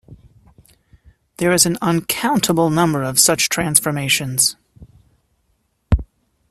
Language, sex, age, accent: English, male, 30-39, United States English